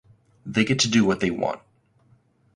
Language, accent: English, United States English